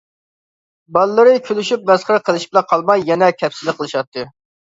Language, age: Uyghur, 19-29